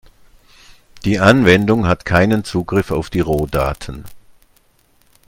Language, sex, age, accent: German, male, 60-69, Deutschland Deutsch